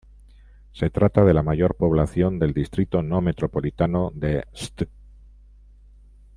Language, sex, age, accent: Spanish, male, 50-59, España: Norte peninsular (Asturias, Castilla y León, Cantabria, País Vasco, Navarra, Aragón, La Rioja, Guadalajara, Cuenca)